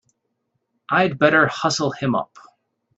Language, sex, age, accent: English, male, 19-29, United States English